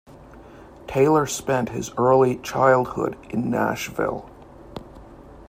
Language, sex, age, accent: English, male, 40-49, Canadian English